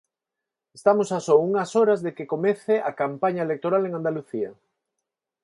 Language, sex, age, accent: Galician, male, 50-59, Neofalante